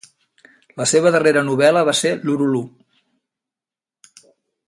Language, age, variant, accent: Catalan, 60-69, Central, central